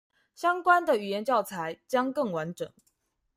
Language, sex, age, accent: Chinese, female, 19-29, 出生地：臺中市